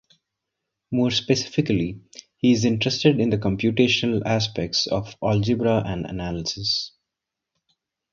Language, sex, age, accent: English, male, 30-39, India and South Asia (India, Pakistan, Sri Lanka)